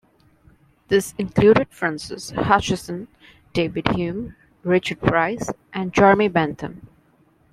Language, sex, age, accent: English, female, 19-29, India and South Asia (India, Pakistan, Sri Lanka)